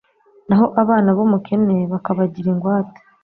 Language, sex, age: Kinyarwanda, female, 19-29